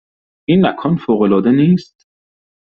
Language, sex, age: Persian, male, 19-29